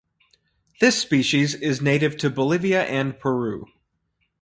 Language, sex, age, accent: English, male, 19-29, United States English